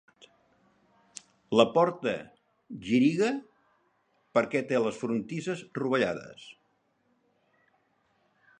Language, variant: Catalan, Central